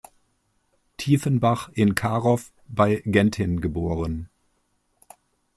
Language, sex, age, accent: German, male, 50-59, Deutschland Deutsch